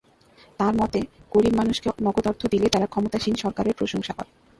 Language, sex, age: Bengali, female, 19-29